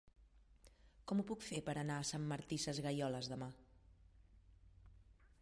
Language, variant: Catalan, Central